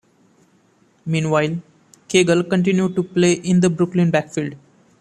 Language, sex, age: English, male, 19-29